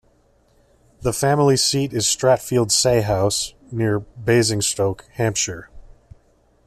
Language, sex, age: English, male, 30-39